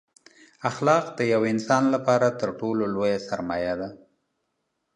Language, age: Pashto, 50-59